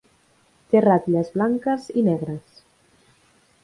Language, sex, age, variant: Catalan, female, 19-29, Central